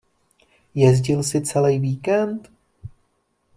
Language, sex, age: Czech, male, 30-39